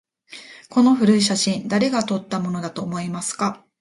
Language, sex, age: Japanese, female, 50-59